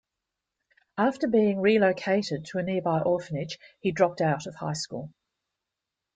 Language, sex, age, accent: English, female, 50-59, Australian English